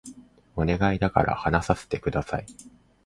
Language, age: Japanese, 19-29